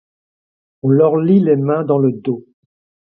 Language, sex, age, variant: French, male, 60-69, Français de métropole